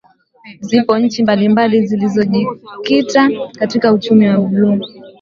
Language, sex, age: Swahili, female, 19-29